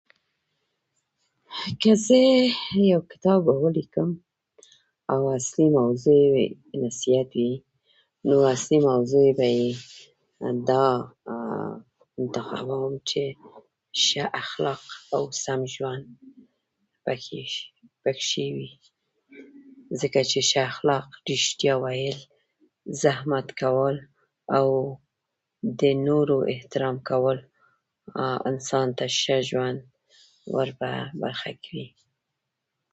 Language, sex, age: Pashto, female, 50-59